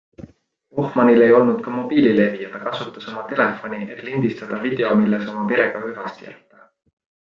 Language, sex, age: Estonian, male, 30-39